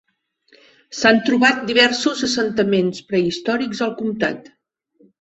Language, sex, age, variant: Catalan, female, 50-59, Central